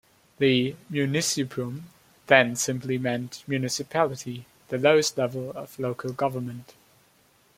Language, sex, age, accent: English, male, 19-29, England English